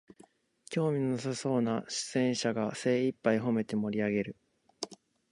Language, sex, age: Japanese, male, 19-29